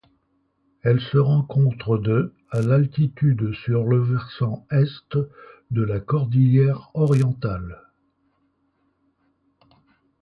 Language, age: French, 70-79